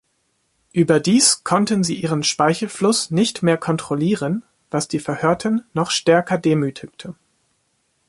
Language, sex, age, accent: German, male, 19-29, Deutschland Deutsch